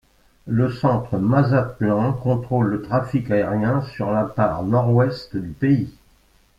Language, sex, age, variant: French, male, 60-69, Français de métropole